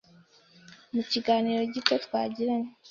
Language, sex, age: Kinyarwanda, female, 19-29